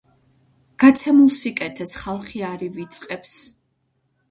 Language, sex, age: Georgian, female, 30-39